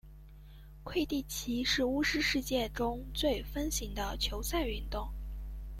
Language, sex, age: Chinese, female, under 19